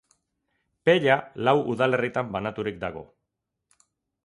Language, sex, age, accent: Basque, male, 40-49, Mendebalekoa (Araba, Bizkaia, Gipuzkoako mendebaleko herri batzuk)